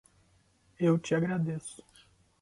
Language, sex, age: Portuguese, male, 19-29